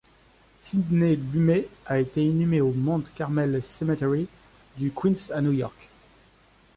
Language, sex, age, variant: French, male, 30-39, Français de métropole